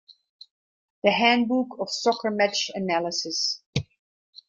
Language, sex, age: English, female, 50-59